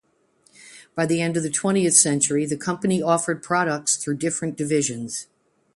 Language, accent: English, United States English